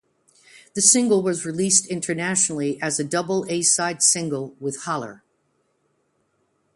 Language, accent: English, United States English